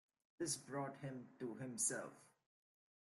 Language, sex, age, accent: English, male, 19-29, United States English